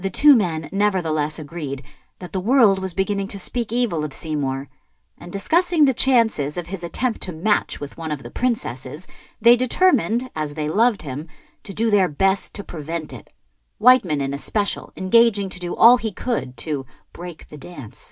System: none